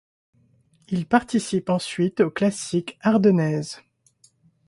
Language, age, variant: French, 19-29, Français de métropole